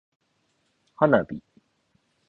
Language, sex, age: Japanese, male, 19-29